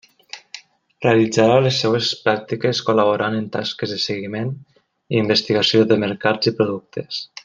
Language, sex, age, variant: Catalan, male, 19-29, Nord-Occidental